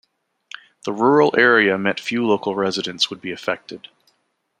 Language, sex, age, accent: English, male, 40-49, United States English